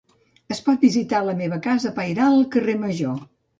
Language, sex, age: Catalan, female, 70-79